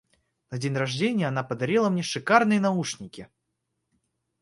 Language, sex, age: Russian, male, under 19